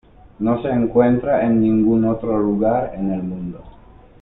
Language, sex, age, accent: Spanish, male, 30-39, España: Norte peninsular (Asturias, Castilla y León, Cantabria, País Vasco, Navarra, Aragón, La Rioja, Guadalajara, Cuenca)